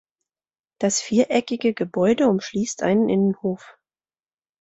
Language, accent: German, Deutschland Deutsch